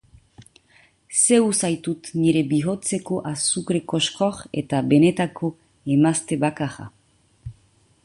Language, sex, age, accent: Basque, female, 40-49, Nafar-lapurtarra edo Zuberotarra (Lapurdi, Nafarroa Beherea, Zuberoa)